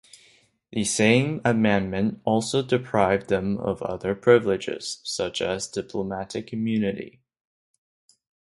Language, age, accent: English, under 19, Canadian English